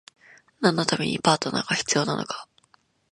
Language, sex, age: Japanese, female, 19-29